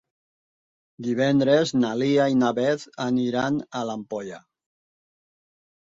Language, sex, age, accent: Catalan, male, 50-59, valencià